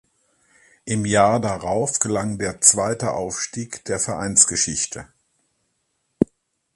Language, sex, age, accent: German, male, 60-69, Deutschland Deutsch